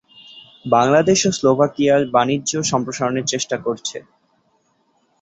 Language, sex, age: Bengali, male, 19-29